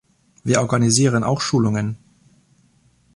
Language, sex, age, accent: German, male, 19-29, Deutschland Deutsch